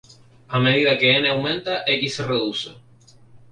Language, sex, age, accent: Spanish, male, 19-29, España: Islas Canarias